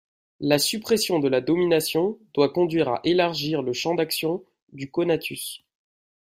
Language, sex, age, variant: French, male, 19-29, Français de métropole